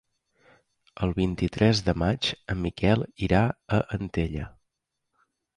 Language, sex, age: Catalan, male, 30-39